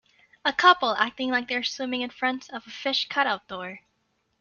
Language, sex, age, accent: English, female, 19-29, United States English